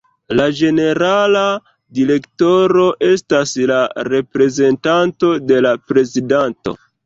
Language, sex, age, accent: Esperanto, male, 30-39, Internacia